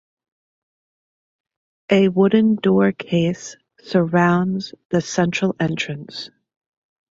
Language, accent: English, United States English